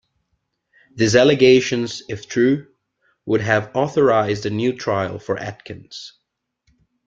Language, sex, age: English, male, 19-29